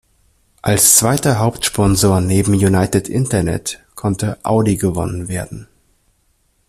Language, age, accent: German, 30-39, Deutschland Deutsch